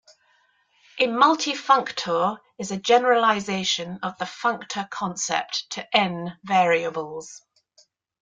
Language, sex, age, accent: English, female, 60-69, England English